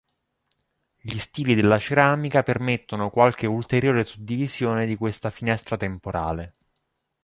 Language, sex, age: Italian, male, 30-39